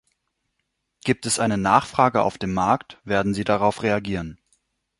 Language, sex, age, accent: German, male, 19-29, Deutschland Deutsch